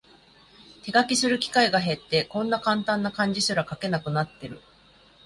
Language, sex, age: Japanese, female, 40-49